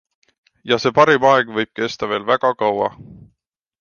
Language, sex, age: Estonian, male, 19-29